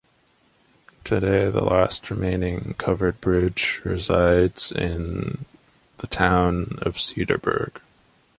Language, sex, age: English, male, 19-29